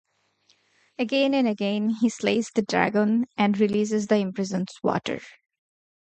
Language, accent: English, United States English